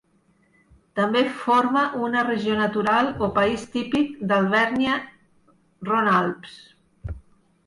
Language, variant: Catalan, Nord-Occidental